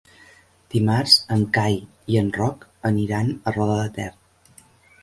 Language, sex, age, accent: Catalan, female, 50-59, nord-oriental